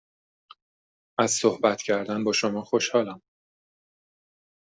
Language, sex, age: Persian, male, 30-39